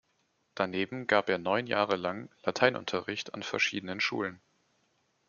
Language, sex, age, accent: German, male, 19-29, Deutschland Deutsch